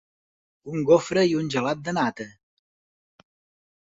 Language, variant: Catalan, Central